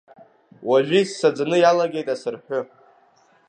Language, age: Abkhazian, under 19